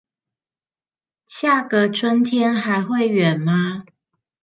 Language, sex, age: Chinese, female, 30-39